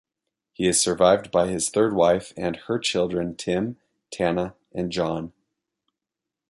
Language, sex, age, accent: English, male, 30-39, United States English